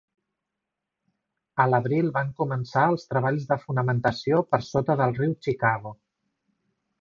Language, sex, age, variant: Catalan, male, 40-49, Central